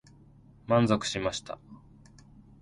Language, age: Japanese, 19-29